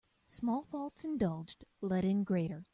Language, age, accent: English, 30-39, United States English